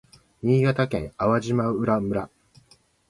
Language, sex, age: Japanese, male, 50-59